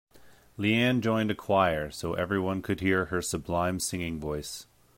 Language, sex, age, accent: English, male, 30-39, United States English